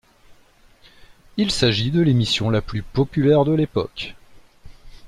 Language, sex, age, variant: French, male, 40-49, Français de métropole